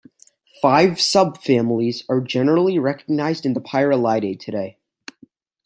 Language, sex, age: English, male, 19-29